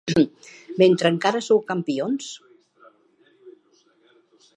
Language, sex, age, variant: Catalan, female, 70-79, Central